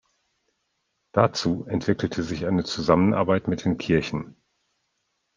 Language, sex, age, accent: German, male, 40-49, Deutschland Deutsch